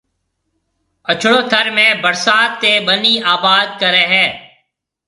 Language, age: Marwari (Pakistan), 30-39